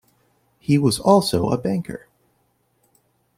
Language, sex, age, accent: English, male, 30-39, United States English